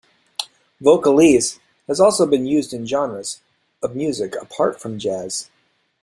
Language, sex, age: English, male, 50-59